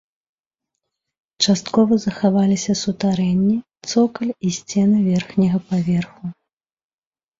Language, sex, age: Belarusian, female, 30-39